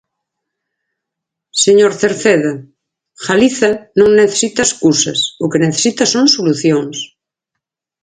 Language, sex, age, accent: Galician, female, 40-49, Central (gheada)